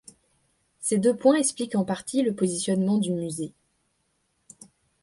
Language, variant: French, Français de métropole